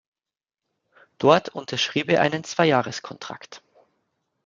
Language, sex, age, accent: German, male, 30-39, Deutschland Deutsch